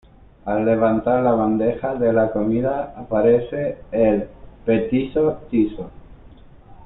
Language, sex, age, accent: Spanish, male, 30-39, España: Norte peninsular (Asturias, Castilla y León, Cantabria, País Vasco, Navarra, Aragón, La Rioja, Guadalajara, Cuenca)